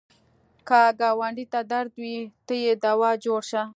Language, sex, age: Pashto, female, 30-39